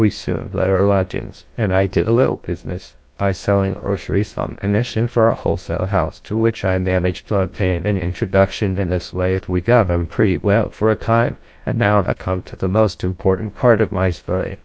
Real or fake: fake